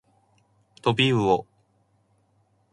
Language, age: Japanese, 19-29